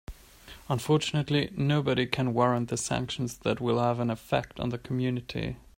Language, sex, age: English, male, 19-29